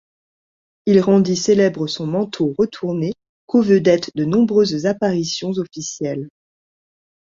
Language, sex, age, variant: French, female, 40-49, Français de métropole